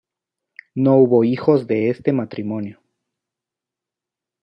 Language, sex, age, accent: Spanish, male, 30-39, México